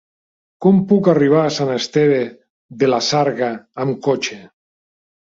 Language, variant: Catalan, Nord-Occidental